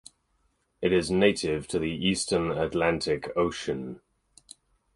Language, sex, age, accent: English, male, 30-39, England English